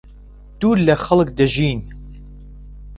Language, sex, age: Central Kurdish, male, 19-29